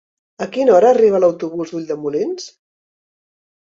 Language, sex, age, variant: Catalan, female, 50-59, Central